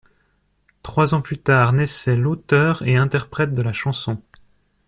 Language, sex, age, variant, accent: French, male, 40-49, Français d'Europe, Français de Suisse